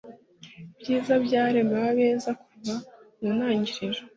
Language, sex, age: Kinyarwanda, female, 19-29